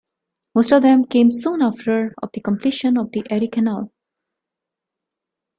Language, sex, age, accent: English, female, 30-39, India and South Asia (India, Pakistan, Sri Lanka)